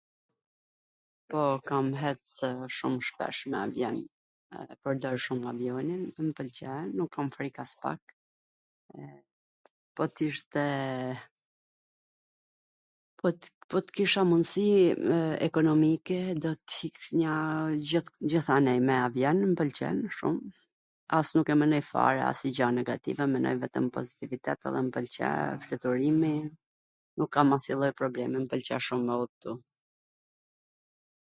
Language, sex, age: Gheg Albanian, female, 40-49